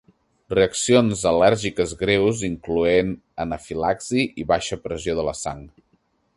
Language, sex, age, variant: Catalan, male, 30-39, Central